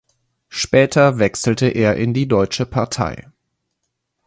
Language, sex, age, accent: German, male, 30-39, Deutschland Deutsch